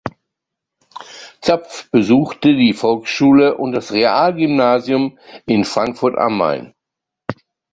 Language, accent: German, Deutschland Deutsch